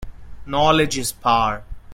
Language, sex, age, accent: English, male, 19-29, India and South Asia (India, Pakistan, Sri Lanka)